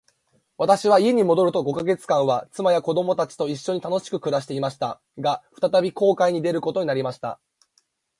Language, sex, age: Japanese, male, 19-29